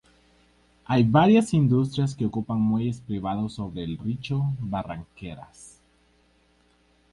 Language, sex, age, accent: Spanish, male, 19-29, América central